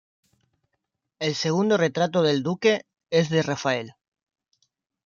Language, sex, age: Spanish, male, 19-29